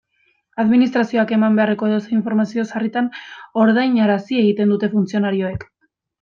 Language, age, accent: Basque, 19-29, Mendebalekoa (Araba, Bizkaia, Gipuzkoako mendebaleko herri batzuk)